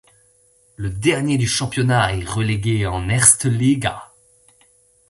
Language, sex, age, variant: French, female, 19-29, Français de métropole